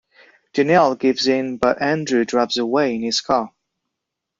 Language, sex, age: English, male, 30-39